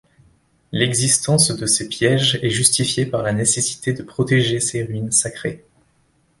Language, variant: French, Français de métropole